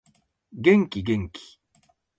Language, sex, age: Japanese, male, 50-59